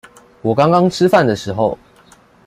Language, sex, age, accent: Chinese, male, under 19, 出生地：臺中市